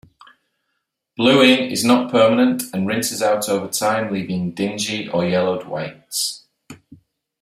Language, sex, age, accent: English, male, 30-39, England English